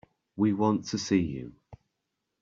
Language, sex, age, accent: English, male, 30-39, England English